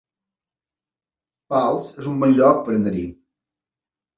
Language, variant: Catalan, Balear